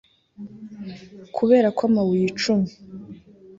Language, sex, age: Kinyarwanda, female, 19-29